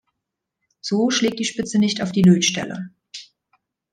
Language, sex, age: German, female, 30-39